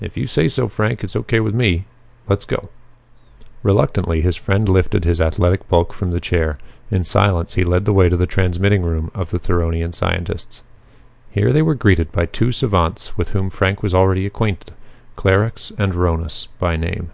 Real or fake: real